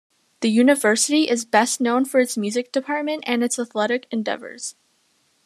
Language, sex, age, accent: English, female, under 19, United States English